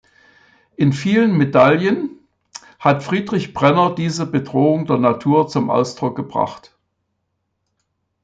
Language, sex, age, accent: German, male, 70-79, Deutschland Deutsch